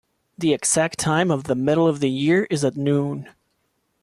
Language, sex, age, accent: English, male, 19-29, United States English